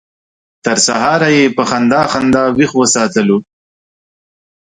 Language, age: Pashto, 30-39